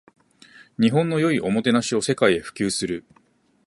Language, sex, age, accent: Japanese, male, 40-49, 標準語